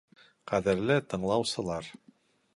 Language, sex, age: Bashkir, male, 40-49